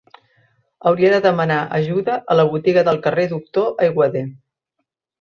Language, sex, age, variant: Catalan, female, 60-69, Central